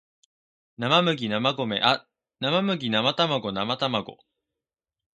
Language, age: Japanese, 19-29